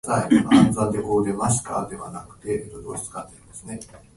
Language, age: Japanese, 19-29